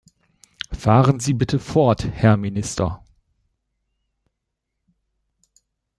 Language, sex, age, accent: German, male, 40-49, Deutschland Deutsch